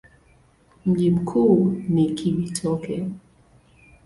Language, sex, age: Swahili, female, 30-39